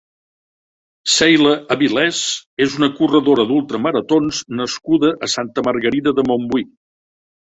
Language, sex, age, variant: Catalan, male, 60-69, Central